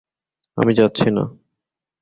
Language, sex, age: Bengali, male, 19-29